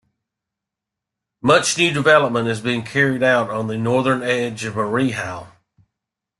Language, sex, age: English, male, 50-59